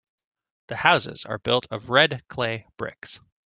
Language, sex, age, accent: English, male, 40-49, United States English